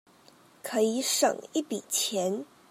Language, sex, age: Chinese, female, 19-29